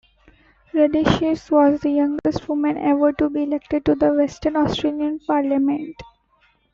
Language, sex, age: English, female, under 19